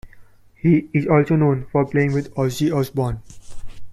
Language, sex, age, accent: English, male, 19-29, India and South Asia (India, Pakistan, Sri Lanka)